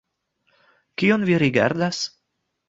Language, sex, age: Esperanto, male, 19-29